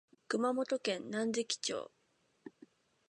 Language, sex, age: Japanese, female, 19-29